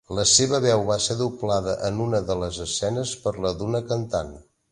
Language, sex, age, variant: Catalan, male, 50-59, Nord-Occidental